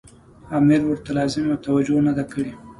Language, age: Pashto, 30-39